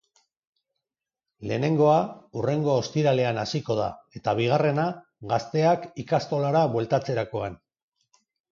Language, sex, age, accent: Basque, male, 50-59, Mendebalekoa (Araba, Bizkaia, Gipuzkoako mendebaleko herri batzuk)